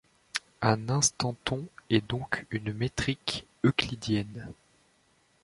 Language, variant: French, Français de métropole